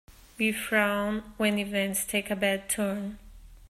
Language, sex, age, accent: English, female, 40-49, United States English